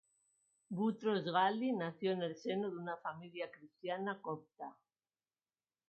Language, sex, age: Spanish, female, 50-59